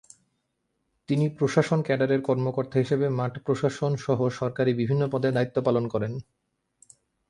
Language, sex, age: Bengali, male, 19-29